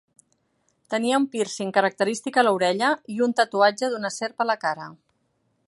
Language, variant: Catalan, Central